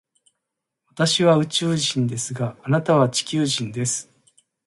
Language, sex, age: Japanese, male, 40-49